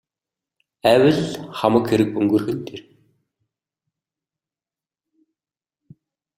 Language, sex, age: Mongolian, male, 19-29